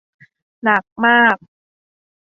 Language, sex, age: Thai, female, 19-29